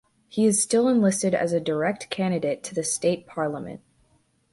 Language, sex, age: English, female, under 19